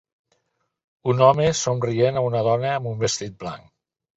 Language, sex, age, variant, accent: Catalan, male, 70-79, Nord-Occidental, Lleidatà